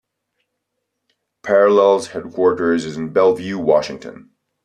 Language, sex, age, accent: English, male, 30-39, United States English